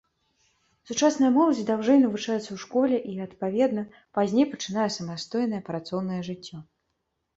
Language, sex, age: Belarusian, female, 19-29